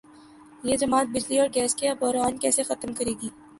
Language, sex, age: Urdu, female, 19-29